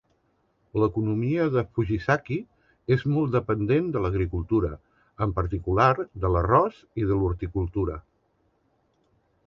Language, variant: Catalan, Central